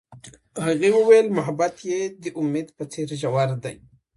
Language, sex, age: Pashto, female, 30-39